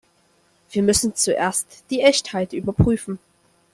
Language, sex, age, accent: German, male, under 19, Deutschland Deutsch